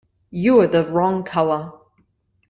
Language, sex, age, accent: English, female, 40-49, Australian English